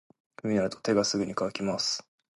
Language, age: Japanese, 19-29